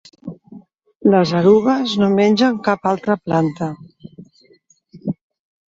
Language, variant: Catalan, Central